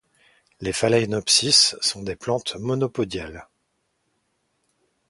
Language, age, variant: French, 40-49, Français de métropole